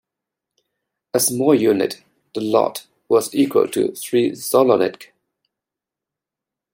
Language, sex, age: English, male, 40-49